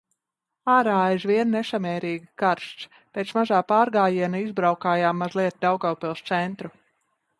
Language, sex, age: Latvian, female, 30-39